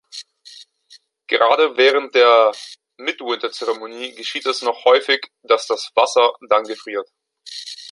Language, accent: German, Deutschland Deutsch